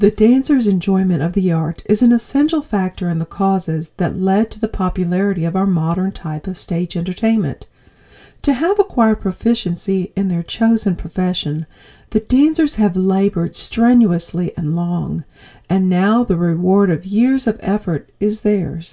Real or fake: real